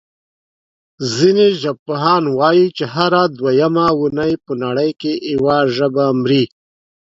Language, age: Pashto, 40-49